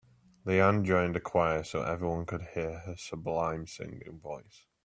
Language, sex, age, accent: English, male, 19-29, England English